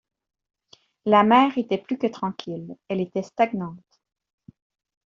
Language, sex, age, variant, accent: French, female, 40-49, Français d'Amérique du Nord, Français du Canada